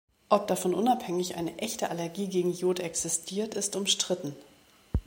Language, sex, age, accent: German, female, 40-49, Deutschland Deutsch